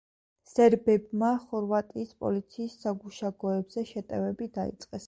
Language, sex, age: Georgian, female, 30-39